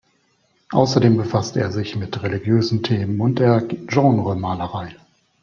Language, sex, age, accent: German, male, 30-39, Deutschland Deutsch